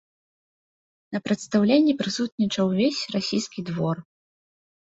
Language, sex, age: Belarusian, female, 19-29